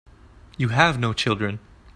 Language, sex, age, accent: English, male, 19-29, Canadian English